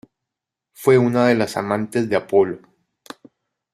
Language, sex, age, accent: Spanish, male, 30-39, México